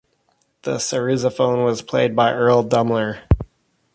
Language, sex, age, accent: English, male, 30-39, United States English